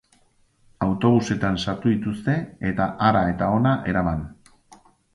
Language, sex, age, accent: Basque, male, 40-49, Erdialdekoa edo Nafarra (Gipuzkoa, Nafarroa)